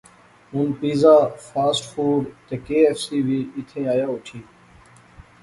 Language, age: Pahari-Potwari, 30-39